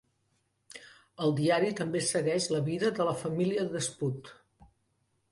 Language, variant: Catalan, Central